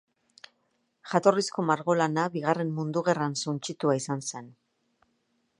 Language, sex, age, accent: Basque, female, 60-69, Erdialdekoa edo Nafarra (Gipuzkoa, Nafarroa)